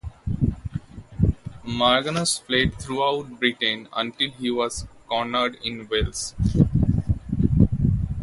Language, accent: English, India and South Asia (India, Pakistan, Sri Lanka)